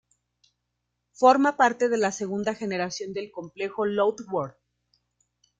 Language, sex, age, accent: Spanish, female, 40-49, México